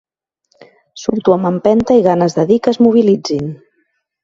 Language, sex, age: Catalan, female, 40-49